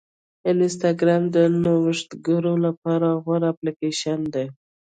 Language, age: Pashto, 19-29